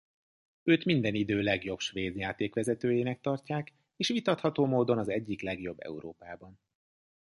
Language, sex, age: Hungarian, male, 40-49